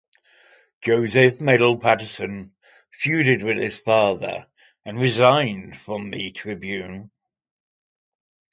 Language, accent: English, England English